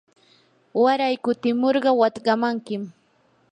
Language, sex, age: Yanahuanca Pasco Quechua, female, 19-29